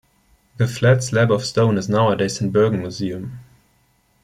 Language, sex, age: English, male, 19-29